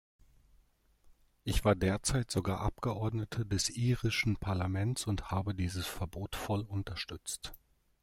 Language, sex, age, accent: German, male, 30-39, Deutschland Deutsch